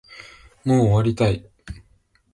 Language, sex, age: Japanese, male, under 19